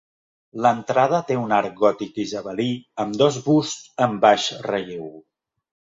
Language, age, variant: Catalan, 40-49, Central